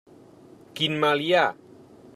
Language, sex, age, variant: Catalan, male, 40-49, Central